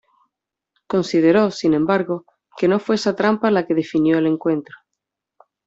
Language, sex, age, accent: Spanish, female, 30-39, España: Sur peninsular (Andalucia, Extremadura, Murcia)